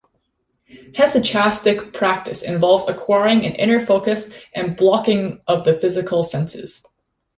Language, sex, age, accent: English, female, 19-29, Canadian English